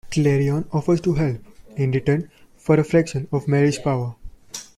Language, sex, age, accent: English, male, 19-29, India and South Asia (India, Pakistan, Sri Lanka)